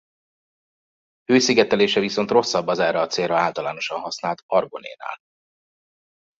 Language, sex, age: Hungarian, male, 30-39